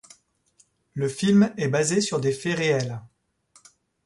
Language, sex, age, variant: French, male, 40-49, Français de métropole